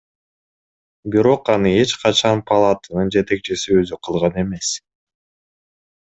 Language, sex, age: Kyrgyz, male, 19-29